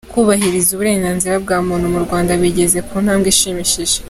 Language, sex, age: Kinyarwanda, female, under 19